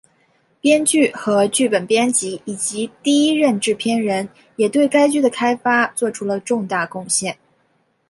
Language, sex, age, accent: Chinese, female, 19-29, 出生地：黑龙江省